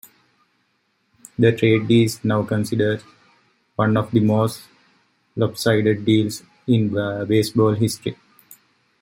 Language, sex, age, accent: English, male, 19-29, United States English